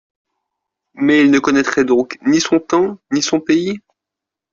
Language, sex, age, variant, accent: French, male, 30-39, Français d'Europe, Français de Suisse